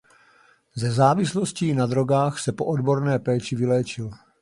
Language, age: Czech, 40-49